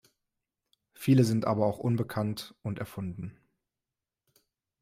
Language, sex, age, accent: German, male, 19-29, Deutschland Deutsch